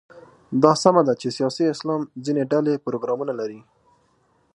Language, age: Pashto, 19-29